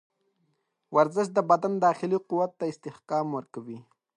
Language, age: Pashto, 19-29